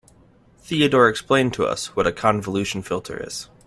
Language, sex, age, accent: English, male, 19-29, United States English